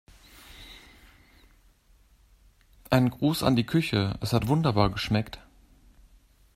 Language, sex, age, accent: German, male, 19-29, Deutschland Deutsch